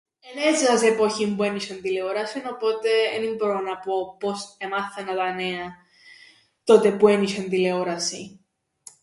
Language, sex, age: Greek, female, 19-29